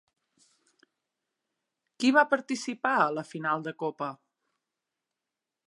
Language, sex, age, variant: Catalan, female, 30-39, Central